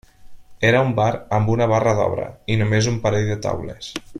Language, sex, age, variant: Catalan, male, 19-29, Nord-Occidental